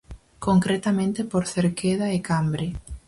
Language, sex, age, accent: Galician, female, under 19, Central (gheada)